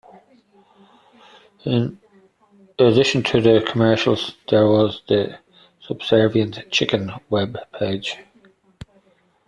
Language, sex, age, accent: English, male, 40-49, Irish English